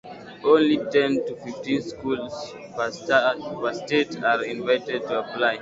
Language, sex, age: English, male, 19-29